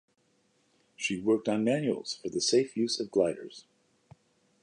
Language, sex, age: English, male, 70-79